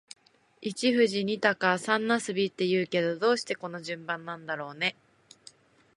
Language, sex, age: Japanese, female, 19-29